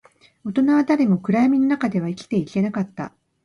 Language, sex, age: Japanese, female, 50-59